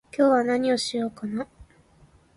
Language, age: Japanese, 19-29